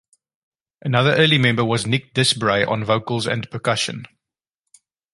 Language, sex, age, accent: English, male, 40-49, Southern African (South Africa, Zimbabwe, Namibia)